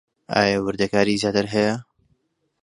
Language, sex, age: Central Kurdish, male, 30-39